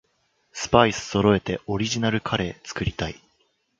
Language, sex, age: Japanese, male, under 19